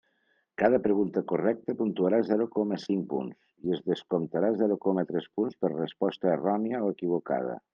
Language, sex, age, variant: Catalan, male, 60-69, Nord-Occidental